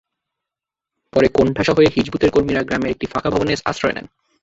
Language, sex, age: Bengali, male, 19-29